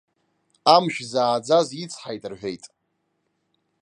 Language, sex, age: Abkhazian, male, 19-29